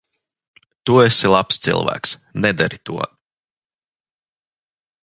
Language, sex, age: Latvian, male, 30-39